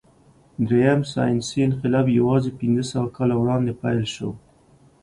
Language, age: Pashto, 30-39